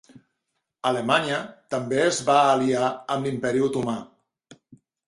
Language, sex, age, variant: Catalan, male, 50-59, Central